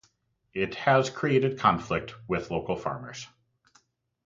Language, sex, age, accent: English, male, 30-39, United States English